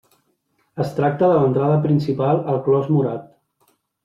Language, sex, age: Catalan, male, 30-39